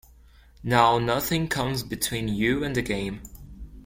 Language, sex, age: English, male, under 19